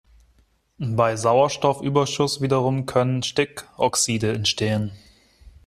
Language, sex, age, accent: German, male, 19-29, Deutschland Deutsch